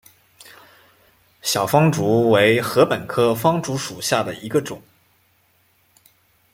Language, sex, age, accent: Chinese, male, 19-29, 出生地：湖北省